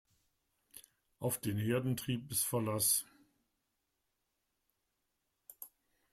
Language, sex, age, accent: German, male, 60-69, Deutschland Deutsch